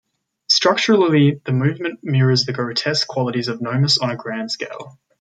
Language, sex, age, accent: English, male, under 19, Australian English